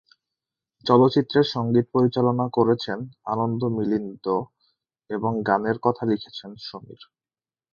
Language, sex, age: Bengali, male, 19-29